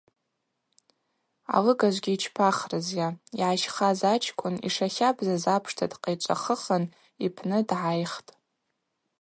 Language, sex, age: Abaza, female, 19-29